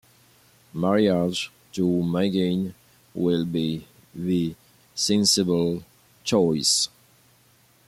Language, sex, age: English, male, 40-49